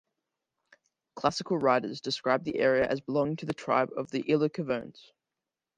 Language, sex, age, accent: English, male, under 19, Australian English